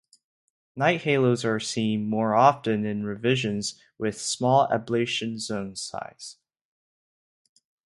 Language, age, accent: English, under 19, Canadian English